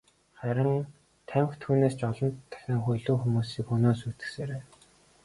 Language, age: Mongolian, 19-29